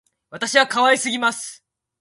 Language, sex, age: Japanese, female, 19-29